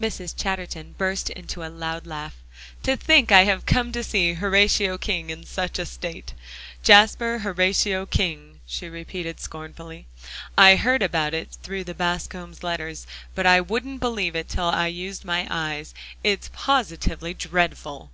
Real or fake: real